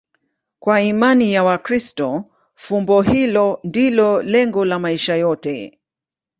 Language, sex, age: Swahili, female, 50-59